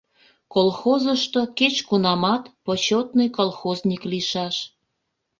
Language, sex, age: Mari, female, 40-49